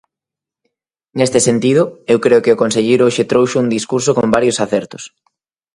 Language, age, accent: Galician, 19-29, Normativo (estándar)